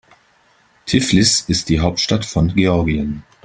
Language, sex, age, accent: German, male, 40-49, Deutschland Deutsch